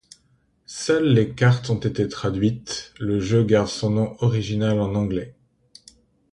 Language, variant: French, Français d'Europe